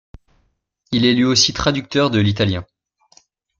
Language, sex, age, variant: French, male, 19-29, Français de métropole